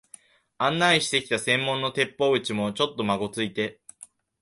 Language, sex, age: Japanese, male, under 19